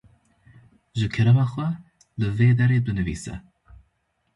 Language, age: Kurdish, 19-29